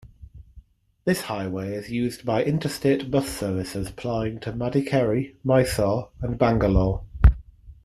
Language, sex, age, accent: English, male, 30-39, England English